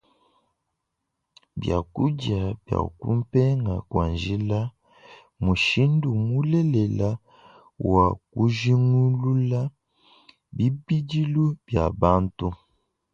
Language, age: Luba-Lulua, 19-29